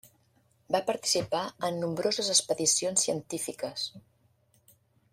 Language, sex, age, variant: Catalan, female, 50-59, Central